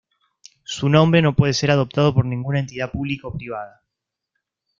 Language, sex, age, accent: Spanish, male, 19-29, Rioplatense: Argentina, Uruguay, este de Bolivia, Paraguay